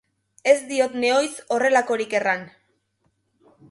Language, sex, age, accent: Basque, female, 19-29, Erdialdekoa edo Nafarra (Gipuzkoa, Nafarroa)